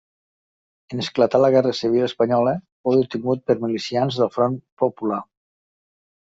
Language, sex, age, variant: Catalan, male, 50-59, Nord-Occidental